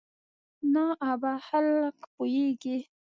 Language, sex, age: Pashto, female, 30-39